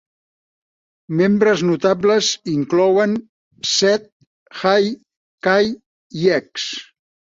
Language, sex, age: Catalan, male, 70-79